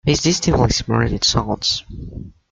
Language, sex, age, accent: English, male, under 19, United States English